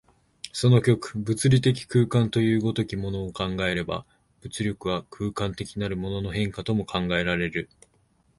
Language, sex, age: Japanese, male, 19-29